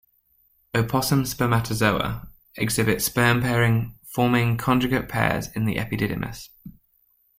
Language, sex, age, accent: English, male, 19-29, England English